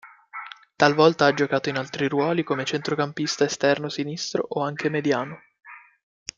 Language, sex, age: Italian, male, 19-29